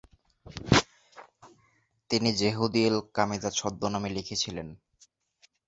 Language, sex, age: Bengali, male, 19-29